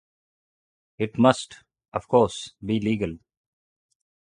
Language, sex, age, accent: English, male, 30-39, India and South Asia (India, Pakistan, Sri Lanka)